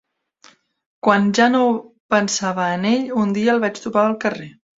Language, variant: Catalan, Central